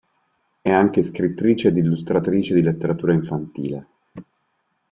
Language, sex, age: Italian, male, 40-49